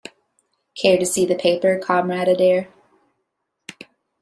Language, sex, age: English, female, 19-29